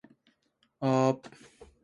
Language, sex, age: Japanese, male, 19-29